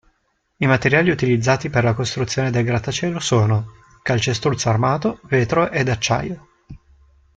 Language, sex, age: Italian, male, 19-29